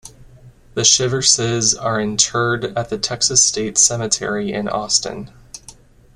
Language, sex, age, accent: English, male, 19-29, United States English